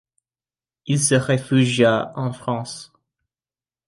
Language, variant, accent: French, Français d'Amérique du Nord, Français des États-Unis